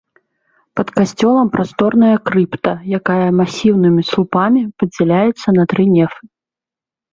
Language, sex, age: Belarusian, female, 19-29